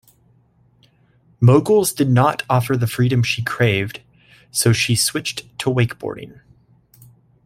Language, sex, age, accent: English, male, 30-39, United States English